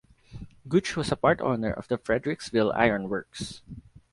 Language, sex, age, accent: English, male, 19-29, Filipino